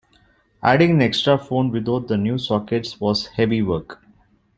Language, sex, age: English, male, 40-49